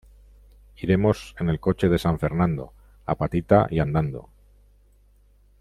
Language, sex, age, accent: Spanish, male, 50-59, España: Norte peninsular (Asturias, Castilla y León, Cantabria, País Vasco, Navarra, Aragón, La Rioja, Guadalajara, Cuenca)